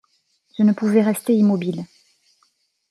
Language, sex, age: French, female, 40-49